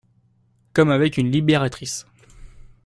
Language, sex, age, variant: French, male, under 19, Français de métropole